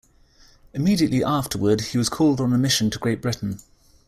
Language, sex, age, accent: English, male, 30-39, England English